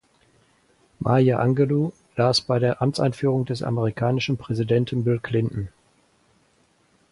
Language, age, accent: German, 60-69, Deutschland Deutsch